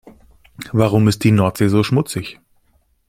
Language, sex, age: German, male, 19-29